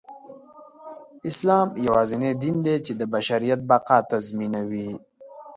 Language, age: Pashto, 19-29